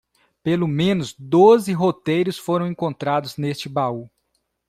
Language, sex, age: Portuguese, male, 40-49